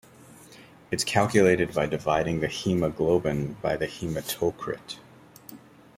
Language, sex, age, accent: English, male, 30-39, Canadian English